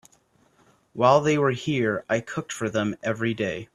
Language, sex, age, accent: English, male, 19-29, United States English